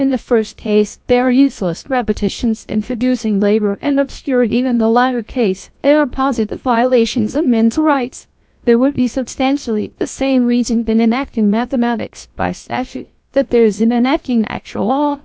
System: TTS, GlowTTS